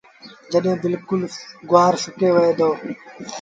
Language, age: Sindhi Bhil, under 19